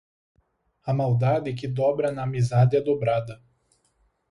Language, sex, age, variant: Portuguese, male, 19-29, Portuguese (Brasil)